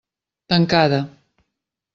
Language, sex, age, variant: Catalan, female, 50-59, Central